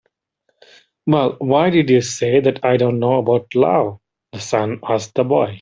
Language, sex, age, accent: English, male, 40-49, India and South Asia (India, Pakistan, Sri Lanka)